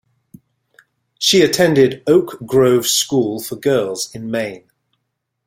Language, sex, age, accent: English, male, 40-49, England English